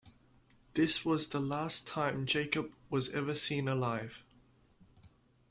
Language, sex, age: English, male, 19-29